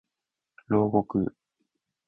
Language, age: Japanese, 19-29